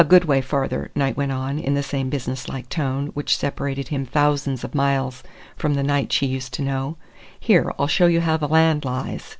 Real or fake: real